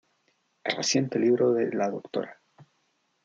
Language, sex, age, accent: Spanish, male, 19-29, Chileno: Chile, Cuyo